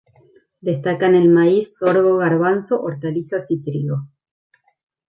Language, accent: Spanish, Rioplatense: Argentina, Uruguay, este de Bolivia, Paraguay